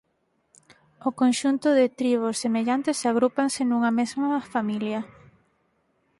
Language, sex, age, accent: Galician, female, 19-29, Normativo (estándar)